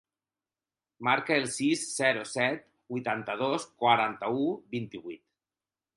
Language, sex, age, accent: Catalan, male, 40-49, valencià